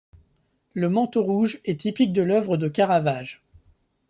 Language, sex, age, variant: French, male, 30-39, Français de métropole